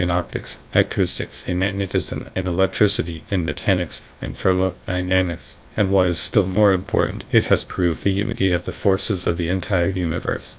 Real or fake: fake